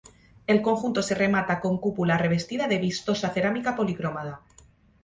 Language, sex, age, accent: Spanish, female, 19-29, España: Centro-Sur peninsular (Madrid, Toledo, Castilla-La Mancha)